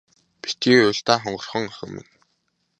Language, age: Mongolian, 19-29